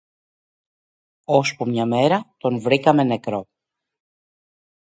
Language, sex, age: Greek, female, 40-49